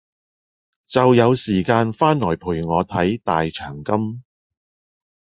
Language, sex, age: Cantonese, male, 40-49